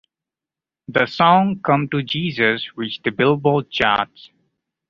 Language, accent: English, India and South Asia (India, Pakistan, Sri Lanka)